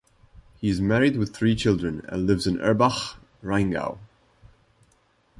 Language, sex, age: English, male, 19-29